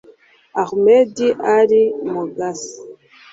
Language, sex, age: Kinyarwanda, male, 40-49